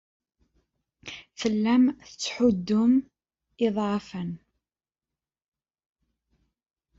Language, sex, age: Kabyle, female, 30-39